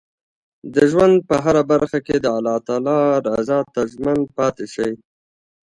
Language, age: Pashto, 30-39